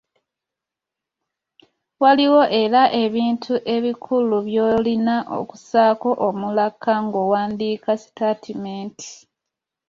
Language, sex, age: Ganda, female, 19-29